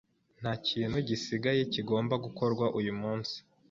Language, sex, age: Kinyarwanda, female, 19-29